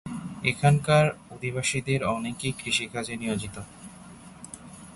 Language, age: Bengali, 19-29